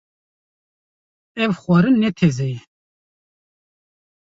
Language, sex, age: Kurdish, male, 50-59